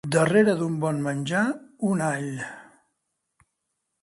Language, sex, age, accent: Catalan, male, 60-69, Barceloní